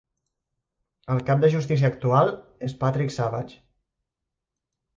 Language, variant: Catalan, Central